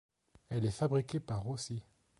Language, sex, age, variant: French, male, 19-29, Français de métropole